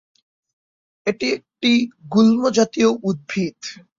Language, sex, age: Bengali, male, under 19